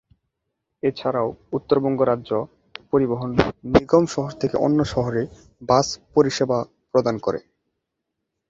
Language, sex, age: Bengali, male, 19-29